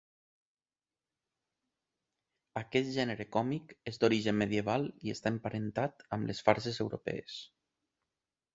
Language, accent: Catalan, valencià